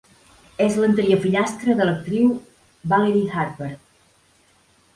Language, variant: Catalan, Central